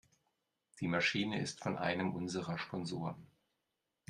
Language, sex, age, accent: German, male, 40-49, Deutschland Deutsch